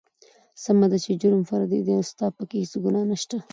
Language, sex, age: Pashto, female, 30-39